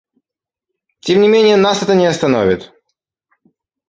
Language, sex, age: Russian, male, under 19